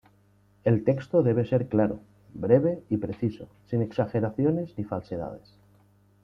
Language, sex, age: Spanish, male, 40-49